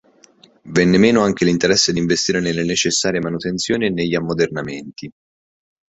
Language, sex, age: Italian, male, 19-29